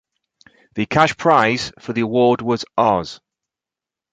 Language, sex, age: English, male, 50-59